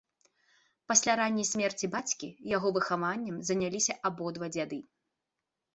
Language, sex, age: Belarusian, female, 19-29